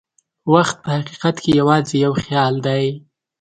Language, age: Pashto, 19-29